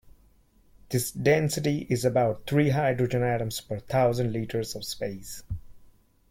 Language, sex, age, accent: English, male, 30-39, India and South Asia (India, Pakistan, Sri Lanka)